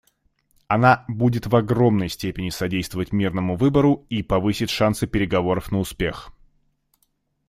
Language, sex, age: Russian, male, 19-29